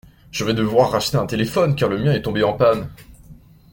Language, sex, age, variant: French, male, 19-29, Français de métropole